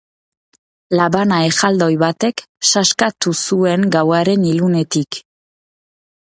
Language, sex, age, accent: Basque, female, 30-39, Nafar-lapurtarra edo Zuberotarra (Lapurdi, Nafarroa Beherea, Zuberoa)